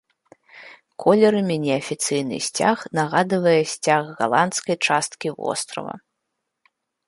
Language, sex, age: Belarusian, female, 30-39